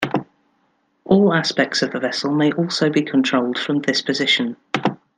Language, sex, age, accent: English, female, 30-39, England English